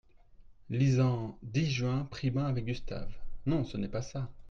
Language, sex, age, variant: French, male, 30-39, Français de métropole